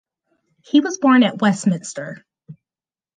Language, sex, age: English, female, 30-39